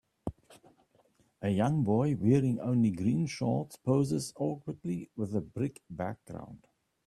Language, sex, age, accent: English, male, 60-69, Southern African (South Africa, Zimbabwe, Namibia)